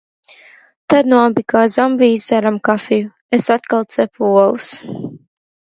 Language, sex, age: Latvian, female, under 19